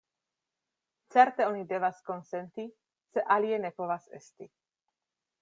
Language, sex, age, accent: Esperanto, female, 40-49, Internacia